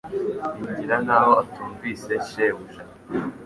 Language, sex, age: Kinyarwanda, male, 19-29